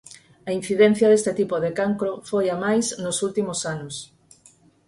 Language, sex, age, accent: Galician, female, 50-59, Normativo (estándar)